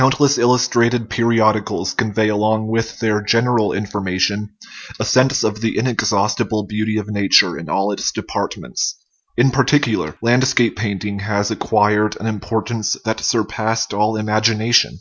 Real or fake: real